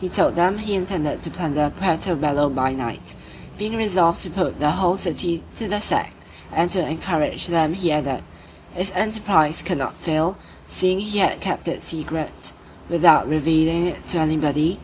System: none